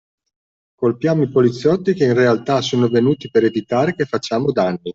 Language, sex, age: Italian, male, 50-59